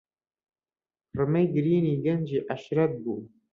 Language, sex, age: Central Kurdish, male, 30-39